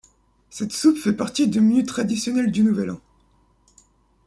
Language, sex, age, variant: French, male, under 19, Français de métropole